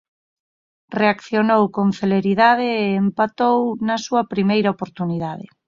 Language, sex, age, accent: Galician, female, 30-39, Normativo (estándar)